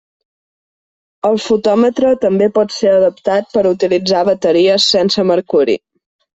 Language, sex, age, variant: Catalan, female, 19-29, Septentrional